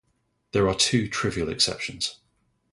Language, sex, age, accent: English, male, 30-39, England English